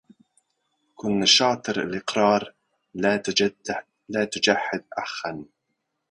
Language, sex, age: Arabic, male, 30-39